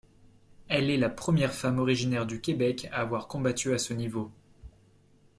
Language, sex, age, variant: French, male, 19-29, Français de métropole